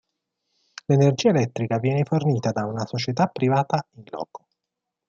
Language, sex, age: Italian, male, 40-49